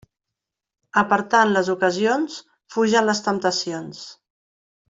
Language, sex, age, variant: Catalan, female, 50-59, Central